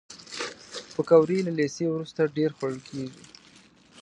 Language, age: Pashto, 19-29